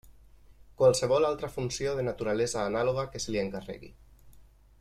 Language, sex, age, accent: Catalan, male, 30-39, valencià